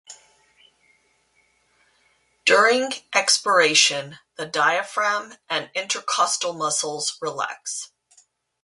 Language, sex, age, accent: English, female, 50-59, United States English